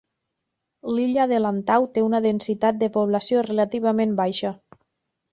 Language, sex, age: Catalan, female, 30-39